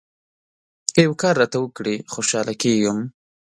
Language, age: Pashto, 19-29